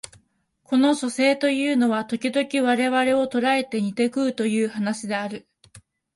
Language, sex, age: Japanese, female, 19-29